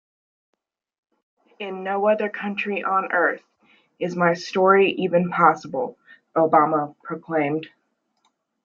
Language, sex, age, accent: English, female, 19-29, United States English